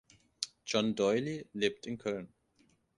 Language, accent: German, Deutschland Deutsch